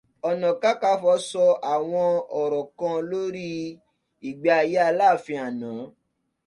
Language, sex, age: Yoruba, male, 19-29